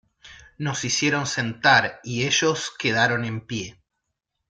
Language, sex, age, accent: Spanish, male, 30-39, Rioplatense: Argentina, Uruguay, este de Bolivia, Paraguay